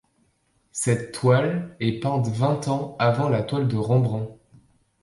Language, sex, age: French, male, under 19